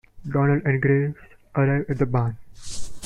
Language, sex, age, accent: English, male, 19-29, India and South Asia (India, Pakistan, Sri Lanka)